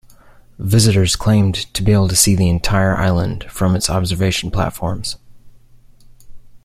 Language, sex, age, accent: English, male, 19-29, United States English